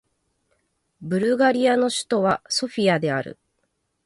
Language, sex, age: Japanese, female, 30-39